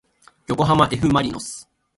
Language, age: Japanese, 19-29